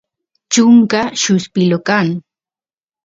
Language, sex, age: Santiago del Estero Quichua, female, 30-39